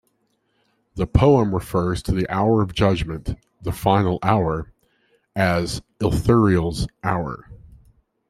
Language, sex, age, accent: English, male, 30-39, United States English